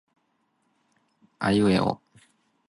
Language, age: Cantonese, 19-29